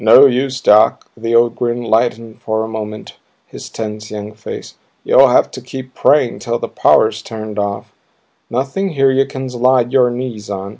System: none